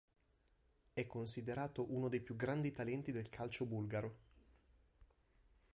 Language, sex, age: Italian, male, 19-29